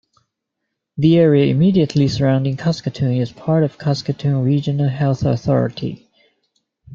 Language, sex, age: English, male, 30-39